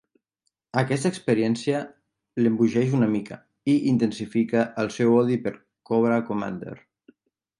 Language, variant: Catalan, Central